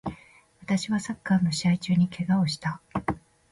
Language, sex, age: Japanese, female, 50-59